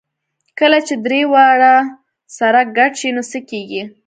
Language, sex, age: Pashto, female, 19-29